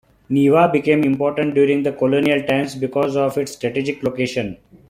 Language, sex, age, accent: English, male, 30-39, India and South Asia (India, Pakistan, Sri Lanka)